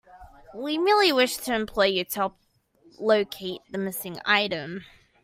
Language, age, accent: English, under 19, Australian English